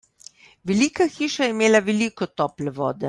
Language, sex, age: Slovenian, female, 60-69